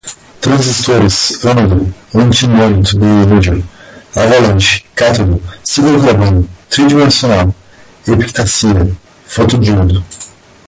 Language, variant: Portuguese, Portuguese (Brasil)